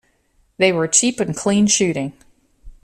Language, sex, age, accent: English, female, 50-59, United States English